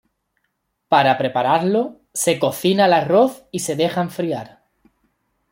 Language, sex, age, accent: Spanish, male, 30-39, España: Sur peninsular (Andalucia, Extremadura, Murcia)